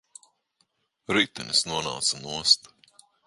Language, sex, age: Latvian, male, 40-49